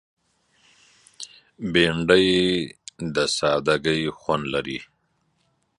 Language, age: Pashto, 40-49